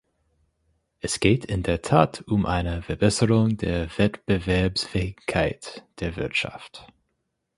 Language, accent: German, Deutschland Deutsch